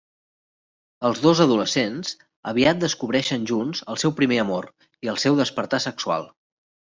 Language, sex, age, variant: Catalan, male, 30-39, Central